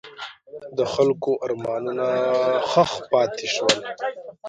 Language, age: Pashto, 19-29